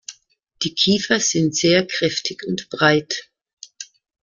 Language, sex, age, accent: German, female, 60-69, Deutschland Deutsch